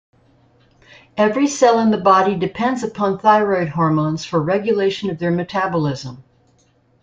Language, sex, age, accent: English, female, 60-69, United States English